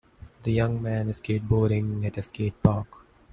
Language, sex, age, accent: English, male, 19-29, India and South Asia (India, Pakistan, Sri Lanka)